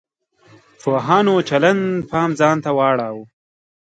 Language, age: Pashto, 19-29